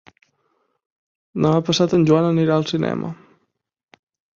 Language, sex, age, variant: Catalan, male, 19-29, Central